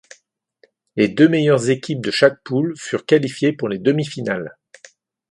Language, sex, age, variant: French, male, 40-49, Français de métropole